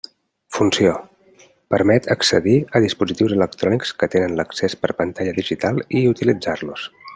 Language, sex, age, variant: Catalan, male, 40-49, Central